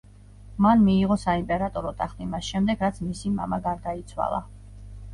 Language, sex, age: Georgian, female, 40-49